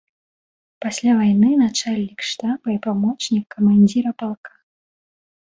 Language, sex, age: Belarusian, female, 19-29